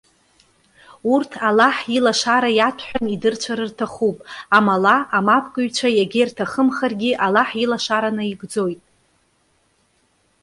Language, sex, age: Abkhazian, female, 30-39